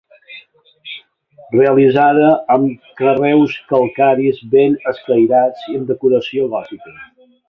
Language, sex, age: Catalan, male, 60-69